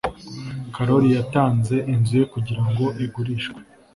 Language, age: Kinyarwanda, 19-29